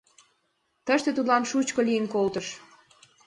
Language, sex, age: Mari, female, 19-29